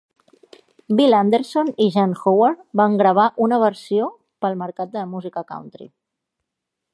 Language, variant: Catalan, Central